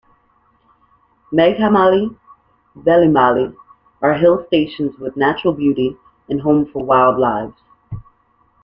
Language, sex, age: English, female, 19-29